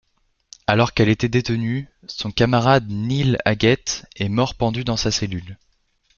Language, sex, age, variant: French, male, 19-29, Français de métropole